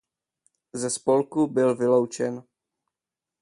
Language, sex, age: Czech, male, 19-29